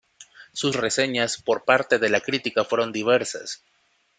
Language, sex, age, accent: Spanish, male, 19-29, América central